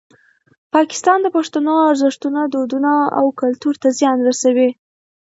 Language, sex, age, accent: Pashto, female, under 19, کندهاری لهجه